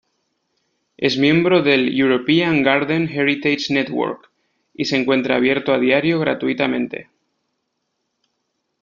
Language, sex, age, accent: Spanish, male, 30-39, España: Norte peninsular (Asturias, Castilla y León, Cantabria, País Vasco, Navarra, Aragón, La Rioja, Guadalajara, Cuenca)